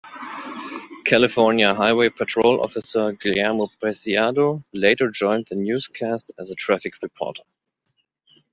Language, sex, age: English, male, 30-39